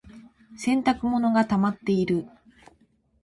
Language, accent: Japanese, 関東